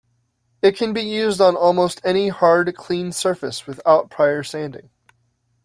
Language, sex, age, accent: English, male, 19-29, United States English